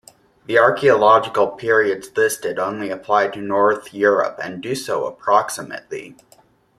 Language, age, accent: English, 19-29, United States English